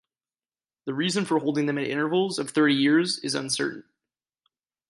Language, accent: English, United States English